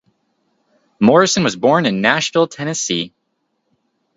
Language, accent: English, United States English